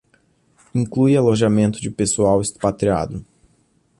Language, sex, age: Portuguese, male, 19-29